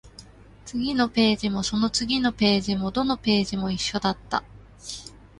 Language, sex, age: Japanese, female, 30-39